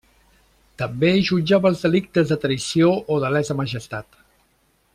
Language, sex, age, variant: Catalan, male, 60-69, Central